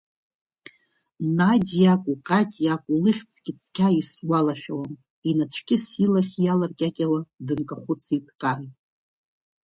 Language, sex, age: Abkhazian, female, 40-49